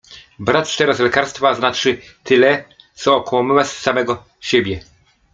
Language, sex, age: Polish, male, 40-49